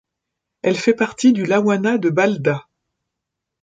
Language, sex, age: French, female, 50-59